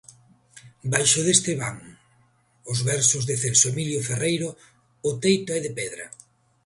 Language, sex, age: Galician, male, 50-59